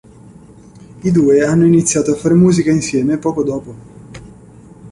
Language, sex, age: Italian, male, 19-29